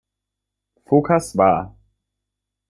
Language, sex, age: German, male, 19-29